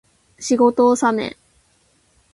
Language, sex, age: Japanese, female, 19-29